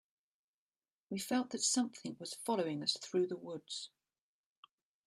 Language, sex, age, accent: English, female, 40-49, England English